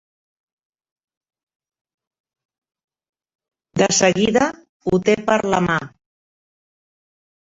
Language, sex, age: Catalan, female, 60-69